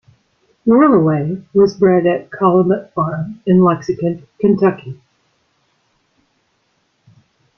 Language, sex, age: English, female, 50-59